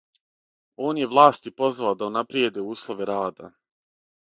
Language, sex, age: Serbian, male, 30-39